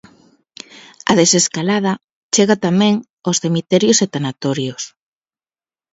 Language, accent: Galician, Normativo (estándar)